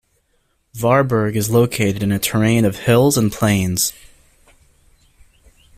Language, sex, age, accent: English, male, 30-39, United States English